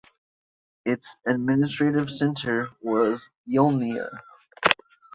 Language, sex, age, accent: English, male, 30-39, United States English